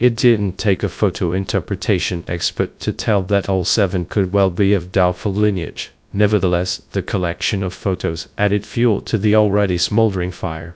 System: TTS, GradTTS